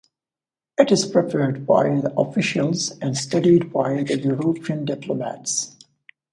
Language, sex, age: English, male, 19-29